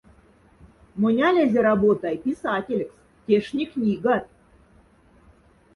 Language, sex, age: Moksha, female, 40-49